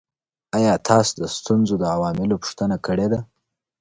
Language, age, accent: Pashto, 19-29, معیاري پښتو